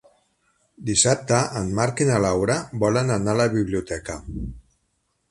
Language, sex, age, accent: Catalan, male, 50-59, Barceloní